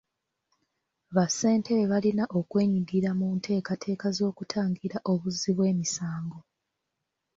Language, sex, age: Ganda, female, 19-29